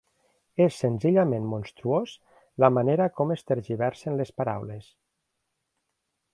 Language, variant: Catalan, Nord-Occidental